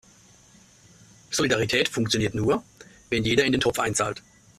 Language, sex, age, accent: German, male, 40-49, Deutschland Deutsch